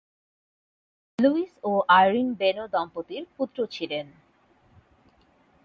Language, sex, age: Bengali, female, 30-39